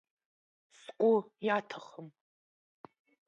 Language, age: Abkhazian, under 19